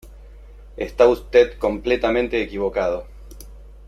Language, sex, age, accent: Spanish, male, 50-59, Rioplatense: Argentina, Uruguay, este de Bolivia, Paraguay